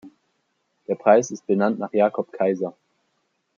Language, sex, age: German, male, 19-29